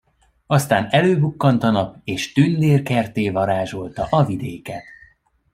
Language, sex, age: Hungarian, male, 30-39